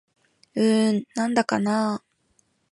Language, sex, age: Japanese, female, 19-29